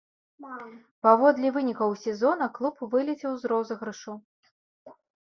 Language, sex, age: Belarusian, female, 30-39